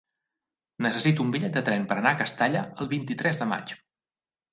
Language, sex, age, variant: Catalan, male, 30-39, Central